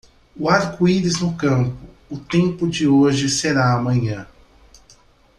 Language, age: Portuguese, 30-39